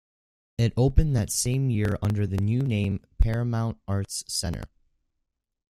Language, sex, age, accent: English, male, under 19, United States English